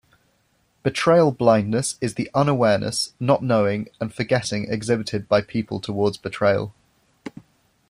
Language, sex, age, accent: English, male, 19-29, England English